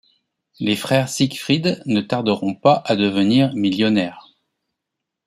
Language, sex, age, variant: French, male, 40-49, Français de métropole